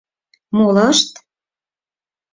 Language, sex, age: Mari, female, 40-49